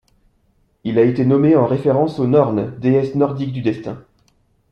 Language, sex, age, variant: French, male, 30-39, Français de métropole